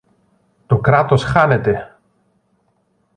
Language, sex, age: Greek, male, 40-49